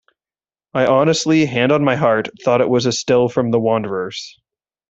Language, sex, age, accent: English, male, 30-39, Canadian English